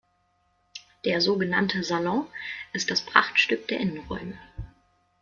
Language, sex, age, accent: German, female, 19-29, Deutschland Deutsch